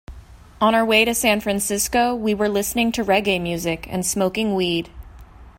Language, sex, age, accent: English, female, 30-39, United States English